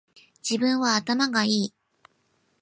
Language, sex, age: Japanese, female, 19-29